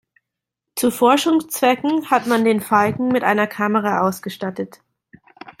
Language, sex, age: German, female, 30-39